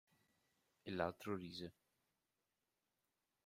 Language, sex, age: Italian, male, 19-29